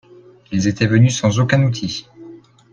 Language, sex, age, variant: French, male, 19-29, Français de métropole